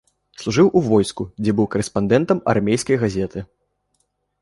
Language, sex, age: Belarusian, male, under 19